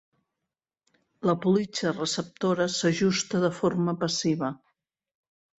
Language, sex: Catalan, female